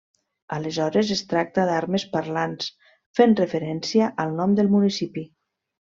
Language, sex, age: Catalan, female, 40-49